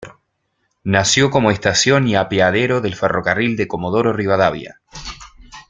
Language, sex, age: Spanish, male, 19-29